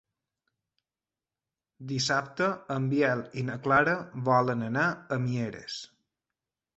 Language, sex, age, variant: Catalan, male, 30-39, Balear